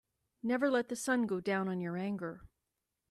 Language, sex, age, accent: English, female, 50-59, United States English